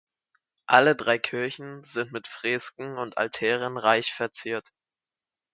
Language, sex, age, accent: German, male, under 19, Deutschland Deutsch